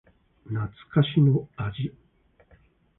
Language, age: Japanese, 60-69